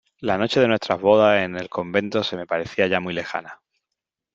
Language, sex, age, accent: Spanish, male, 19-29, España: Sur peninsular (Andalucia, Extremadura, Murcia)